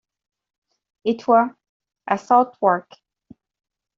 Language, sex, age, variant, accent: French, female, 40-49, Français d'Amérique du Nord, Français du Canada